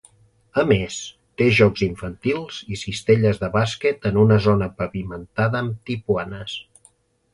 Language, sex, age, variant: Catalan, male, 50-59, Central